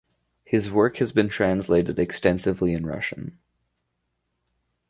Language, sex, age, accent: English, male, under 19, Canadian English